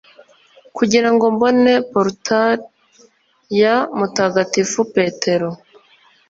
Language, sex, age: Kinyarwanda, female, 19-29